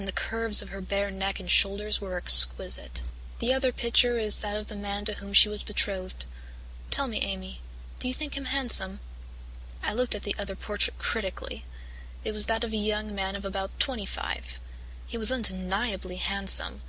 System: none